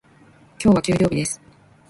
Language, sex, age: Japanese, female, 19-29